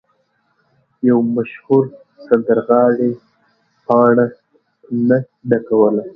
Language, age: Pashto, 19-29